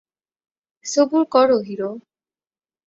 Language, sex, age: Bengali, female, 19-29